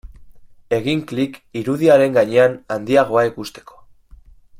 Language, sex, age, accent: Basque, male, 19-29, Mendebalekoa (Araba, Bizkaia, Gipuzkoako mendebaleko herri batzuk)